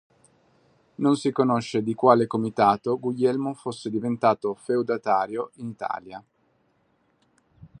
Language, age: Italian, 30-39